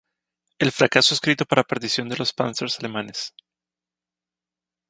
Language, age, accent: Spanish, 40-49, Andino-Pacífico: Colombia, Perú, Ecuador, oeste de Bolivia y Venezuela andina